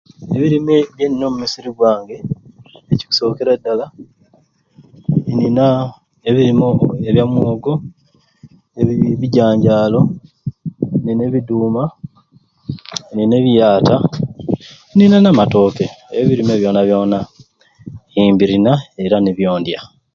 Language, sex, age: Ruuli, male, 30-39